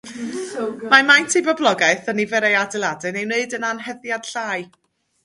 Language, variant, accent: Welsh, Mid Wales, Y Deyrnas Unedig Cymraeg